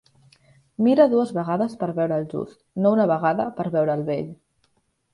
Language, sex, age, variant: Catalan, female, 19-29, Central